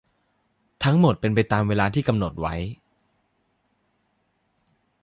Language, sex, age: Thai, male, 19-29